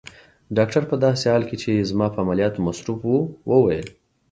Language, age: Pashto, 30-39